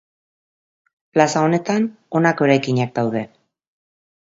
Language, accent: Basque, Mendebalekoa (Araba, Bizkaia, Gipuzkoako mendebaleko herri batzuk)